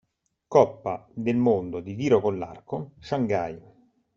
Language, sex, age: Italian, male, 30-39